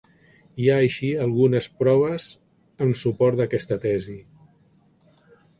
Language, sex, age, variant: Catalan, male, 60-69, Central